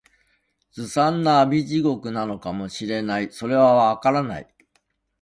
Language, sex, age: Japanese, male, 60-69